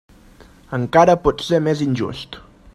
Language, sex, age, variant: Catalan, male, 19-29, Central